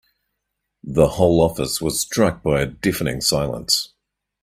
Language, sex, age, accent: English, male, 40-49, New Zealand English